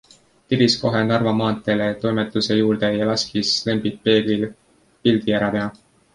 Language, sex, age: Estonian, male, 19-29